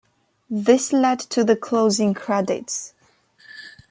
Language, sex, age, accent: English, female, 30-39, England English